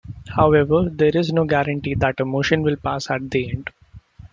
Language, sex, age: English, male, 19-29